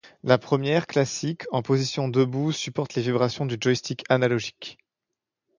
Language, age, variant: French, 19-29, Français de métropole